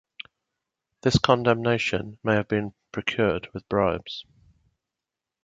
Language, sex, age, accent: English, male, 40-49, England English